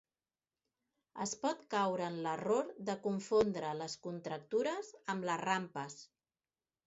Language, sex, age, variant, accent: Catalan, female, 40-49, Central, central